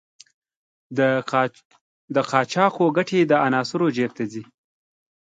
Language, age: Pashto, 19-29